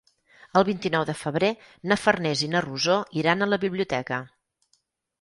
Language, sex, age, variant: Catalan, female, 50-59, Central